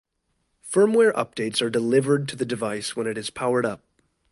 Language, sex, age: English, male, 19-29